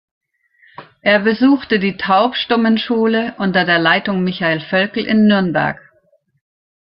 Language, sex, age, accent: German, female, 60-69, Deutschland Deutsch